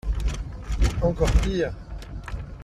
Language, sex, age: French, male, 30-39